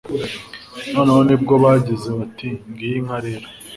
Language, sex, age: Kinyarwanda, male, 19-29